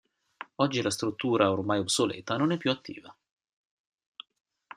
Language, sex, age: Italian, male, 50-59